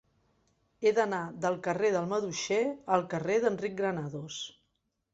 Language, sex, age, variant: Catalan, female, 50-59, Central